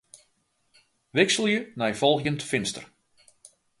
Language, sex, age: Western Frisian, male, 50-59